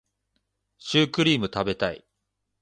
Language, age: Japanese, 19-29